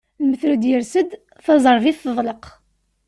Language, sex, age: Kabyle, female, 19-29